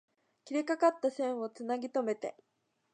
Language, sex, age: Japanese, female, 19-29